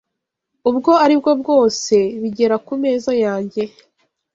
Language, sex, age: Kinyarwanda, female, 19-29